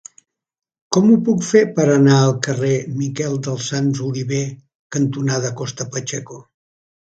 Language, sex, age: Catalan, male, 70-79